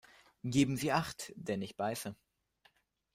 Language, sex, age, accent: German, male, under 19, Deutschland Deutsch